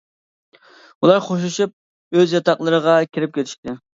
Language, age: Uyghur, 19-29